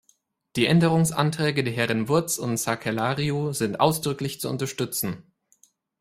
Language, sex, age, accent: German, male, 19-29, Deutschland Deutsch